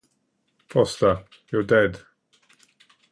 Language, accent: English, England English